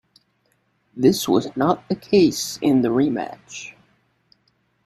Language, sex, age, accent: English, male, 40-49, United States English